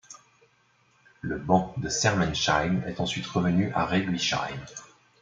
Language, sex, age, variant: French, male, 30-39, Français de métropole